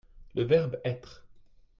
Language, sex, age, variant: French, male, 30-39, Français de métropole